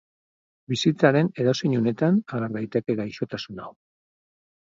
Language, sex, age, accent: Basque, male, 50-59, Mendebalekoa (Araba, Bizkaia, Gipuzkoako mendebaleko herri batzuk)